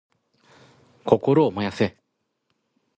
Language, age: Japanese, 40-49